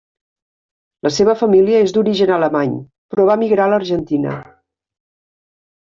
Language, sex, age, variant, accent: Catalan, female, 50-59, Central, central